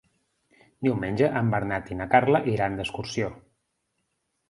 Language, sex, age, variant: Catalan, male, 40-49, Central